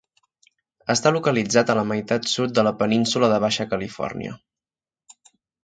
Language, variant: Catalan, Central